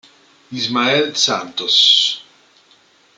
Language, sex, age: Italian, male, 40-49